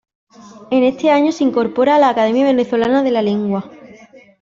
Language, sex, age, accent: Spanish, female, 19-29, España: Sur peninsular (Andalucia, Extremadura, Murcia)